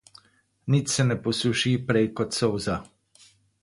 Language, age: Slovenian, 50-59